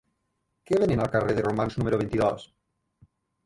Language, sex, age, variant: Catalan, male, 30-39, Nord-Occidental